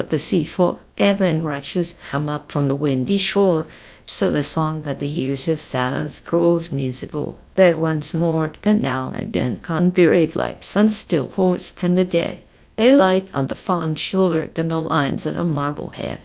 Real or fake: fake